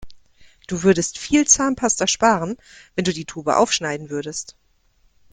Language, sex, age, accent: German, female, 30-39, Deutschland Deutsch